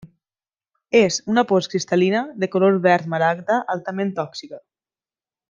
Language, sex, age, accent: Catalan, female, 19-29, valencià